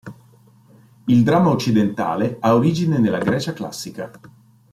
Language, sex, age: Italian, male, 40-49